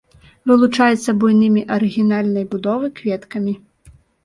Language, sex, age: Belarusian, female, 19-29